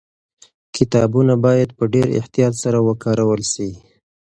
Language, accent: Pashto, پکتیا ولایت، احمدزی